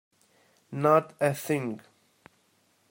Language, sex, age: English, male, 19-29